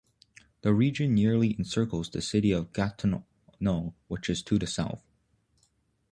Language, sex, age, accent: English, male, under 19, Canadian English